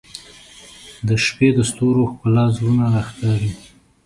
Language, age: Pashto, 30-39